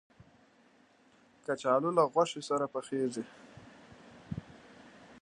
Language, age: Pashto, 19-29